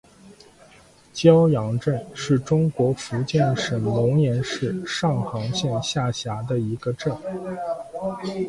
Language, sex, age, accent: Chinese, male, 30-39, 出生地：吉林省